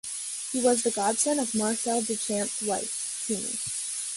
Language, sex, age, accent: English, female, under 19, United States English